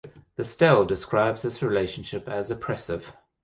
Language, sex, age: English, male, 50-59